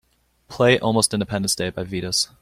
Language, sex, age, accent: English, male, 19-29, United States English